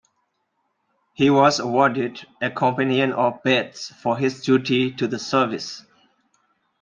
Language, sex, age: English, male, 40-49